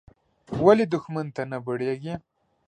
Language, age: Pashto, 19-29